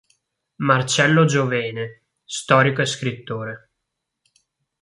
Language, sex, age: Italian, male, 19-29